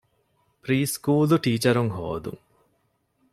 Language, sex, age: Divehi, male, 30-39